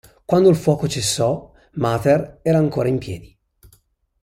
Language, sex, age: Italian, male, 19-29